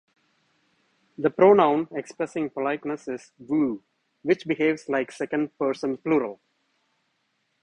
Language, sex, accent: English, male, India and South Asia (India, Pakistan, Sri Lanka)